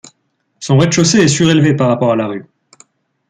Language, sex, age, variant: French, male, 19-29, Français de métropole